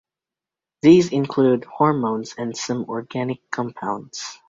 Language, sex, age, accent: English, male, under 19, England English